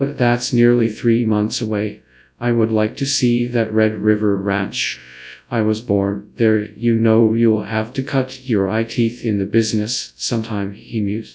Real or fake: fake